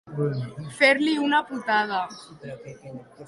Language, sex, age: Catalan, female, 50-59